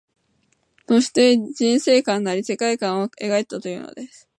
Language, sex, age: Japanese, female, 19-29